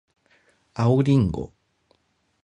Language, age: Japanese, 50-59